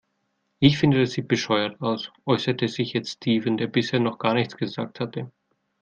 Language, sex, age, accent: German, male, 30-39, Deutschland Deutsch